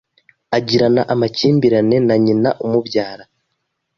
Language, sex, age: Kinyarwanda, male, 30-39